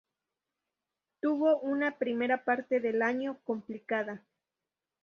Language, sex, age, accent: Spanish, female, 19-29, México